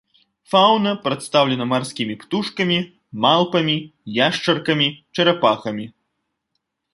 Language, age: Belarusian, 19-29